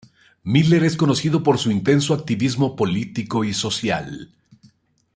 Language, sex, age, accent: Spanish, male, 40-49, México